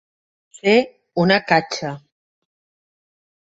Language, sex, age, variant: Catalan, female, 50-59, Central